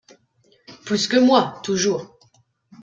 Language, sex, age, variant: French, female, 19-29, Français de métropole